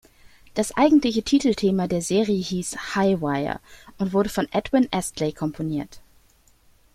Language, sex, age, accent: German, female, 30-39, Deutschland Deutsch